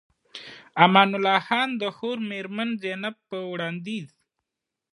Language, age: Pashto, 19-29